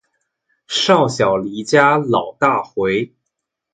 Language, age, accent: Chinese, 19-29, 出生地：江苏省